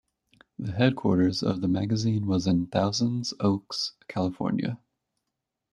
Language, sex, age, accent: English, male, 19-29, United States English